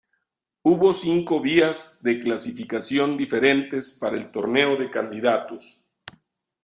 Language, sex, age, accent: Spanish, male, 50-59, México